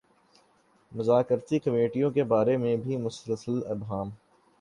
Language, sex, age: Urdu, male, 19-29